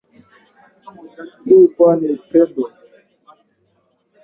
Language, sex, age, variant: Swahili, male, 19-29, Kiswahili cha Bara ya Kenya